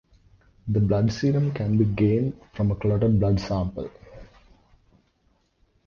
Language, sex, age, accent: English, male, 19-29, India and South Asia (India, Pakistan, Sri Lanka)